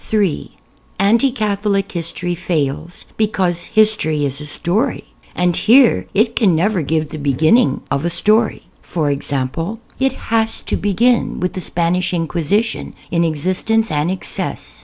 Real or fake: real